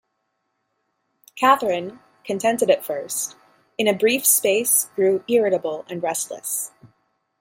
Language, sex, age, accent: English, female, 30-39, United States English